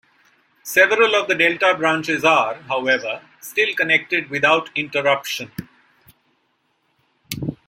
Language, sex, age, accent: English, male, 50-59, India and South Asia (India, Pakistan, Sri Lanka)